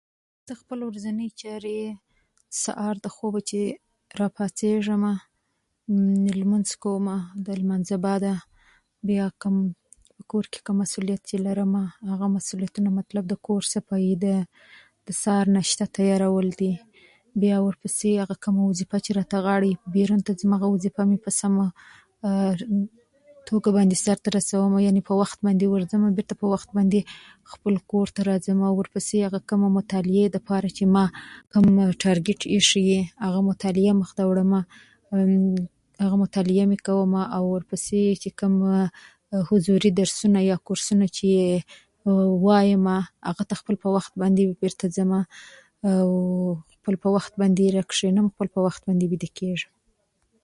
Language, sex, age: Pashto, female, 19-29